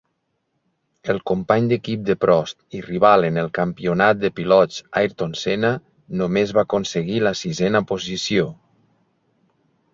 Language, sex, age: Catalan, male, 50-59